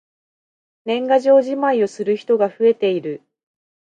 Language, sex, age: Japanese, female, 30-39